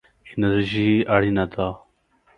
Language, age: Pashto, 19-29